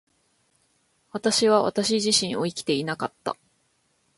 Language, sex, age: Japanese, female, 19-29